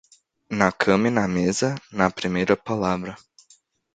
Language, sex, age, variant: Portuguese, male, 19-29, Portuguese (Brasil)